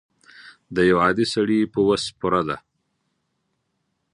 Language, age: Pashto, 40-49